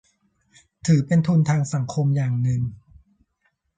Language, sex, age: Thai, male, 40-49